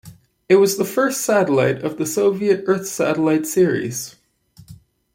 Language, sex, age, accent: English, male, 19-29, Canadian English